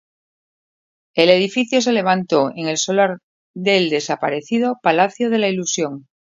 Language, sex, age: Spanish, female, 50-59